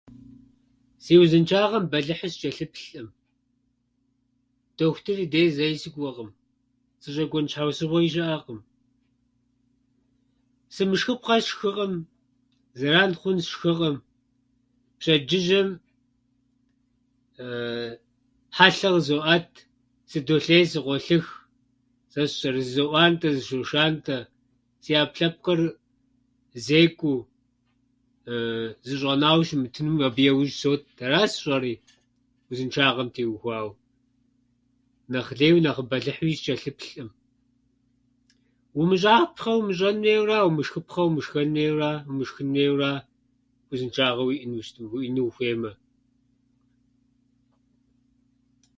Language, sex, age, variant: Kabardian, male, 50-59, Адыгэбзэ (Къэбэрдей, Кирил, псоми зэдай)